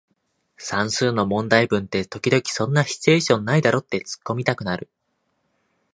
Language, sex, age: Japanese, male, 19-29